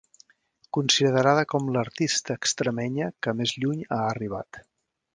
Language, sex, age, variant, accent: Catalan, male, 50-59, Central, central